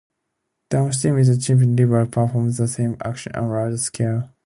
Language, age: English, 19-29